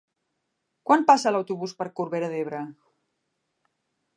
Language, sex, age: Catalan, female, 40-49